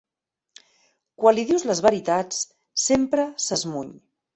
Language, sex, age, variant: Catalan, male, 60-69, Central